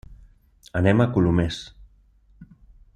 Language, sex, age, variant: Catalan, male, 19-29, Central